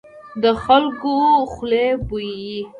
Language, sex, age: Pashto, female, under 19